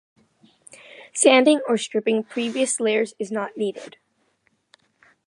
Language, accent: English, United States English; India and South Asia (India, Pakistan, Sri Lanka)